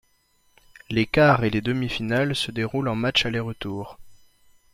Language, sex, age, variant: French, male, 19-29, Français de métropole